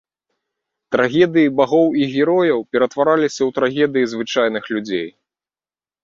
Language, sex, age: Belarusian, male, 30-39